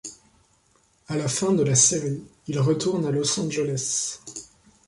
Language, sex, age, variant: French, male, 19-29, Français de métropole